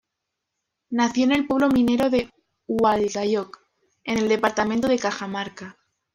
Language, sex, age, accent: Spanish, female, under 19, España: Norte peninsular (Asturias, Castilla y León, Cantabria, País Vasco, Navarra, Aragón, La Rioja, Guadalajara, Cuenca)